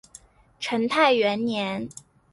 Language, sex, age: Chinese, female, 19-29